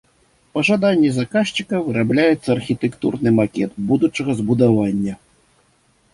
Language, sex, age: Belarusian, male, 50-59